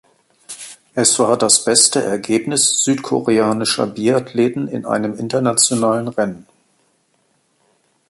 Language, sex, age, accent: German, male, 40-49, Deutschland Deutsch